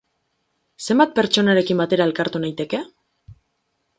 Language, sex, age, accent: Basque, female, 19-29, Mendebalekoa (Araba, Bizkaia, Gipuzkoako mendebaleko herri batzuk)